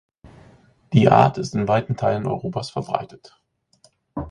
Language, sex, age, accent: German, male, 40-49, Deutschland Deutsch